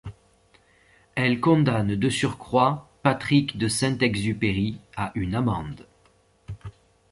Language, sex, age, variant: French, male, 30-39, Français de métropole